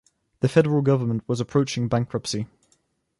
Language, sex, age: English, male, 19-29